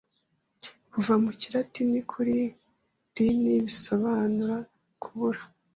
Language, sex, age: Kinyarwanda, female, 30-39